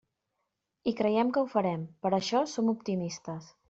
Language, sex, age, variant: Catalan, female, 30-39, Central